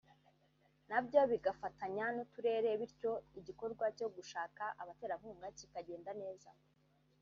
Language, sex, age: Kinyarwanda, female, 19-29